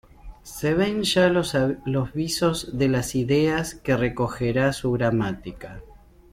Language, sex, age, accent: Spanish, male, 40-49, Rioplatense: Argentina, Uruguay, este de Bolivia, Paraguay